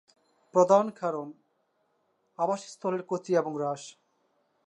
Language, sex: Bengali, male